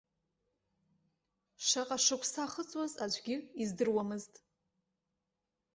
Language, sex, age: Abkhazian, female, 30-39